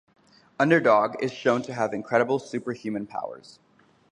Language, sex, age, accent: English, male, 19-29, United States English